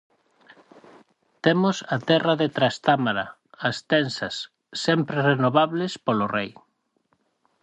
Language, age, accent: Galician, 40-49, Atlántico (seseo e gheada)